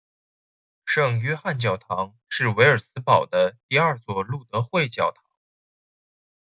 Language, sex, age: Chinese, male, 19-29